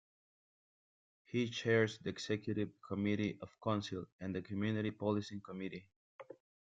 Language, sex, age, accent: English, male, 30-39, United States English